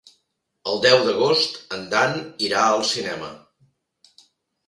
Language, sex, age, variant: Catalan, male, 50-59, Central